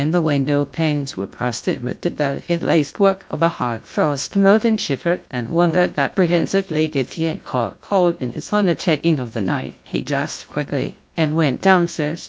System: TTS, GlowTTS